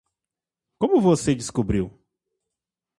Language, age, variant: Portuguese, 30-39, Portuguese (Brasil)